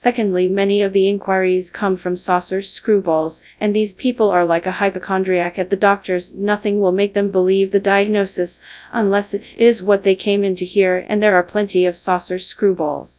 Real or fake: fake